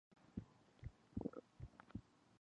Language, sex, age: English, female, 19-29